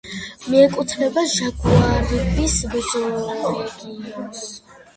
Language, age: Georgian, under 19